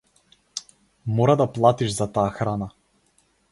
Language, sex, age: Macedonian, male, 19-29